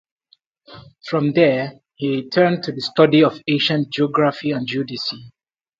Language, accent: English, Nigerian English